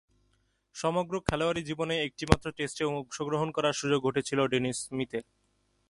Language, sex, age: Bengali, male, 19-29